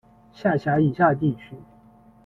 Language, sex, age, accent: Chinese, male, 19-29, 出生地：浙江省